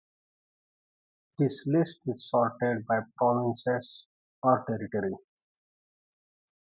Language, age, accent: English, 40-49, India and South Asia (India, Pakistan, Sri Lanka)